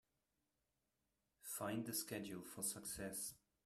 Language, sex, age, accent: English, male, 30-39, England English